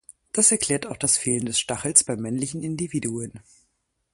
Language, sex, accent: German, female, Deutschland Deutsch